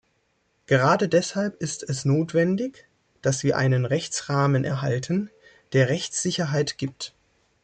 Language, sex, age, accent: German, male, 19-29, Deutschland Deutsch